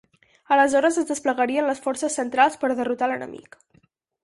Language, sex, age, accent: Catalan, female, under 19, Girona